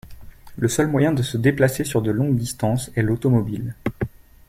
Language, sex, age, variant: French, male, 19-29, Français de métropole